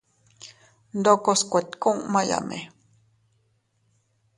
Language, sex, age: Teutila Cuicatec, female, 30-39